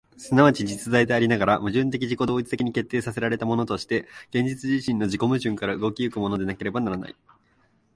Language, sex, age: Japanese, male, 19-29